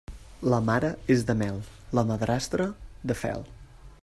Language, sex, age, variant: Catalan, male, 19-29, Central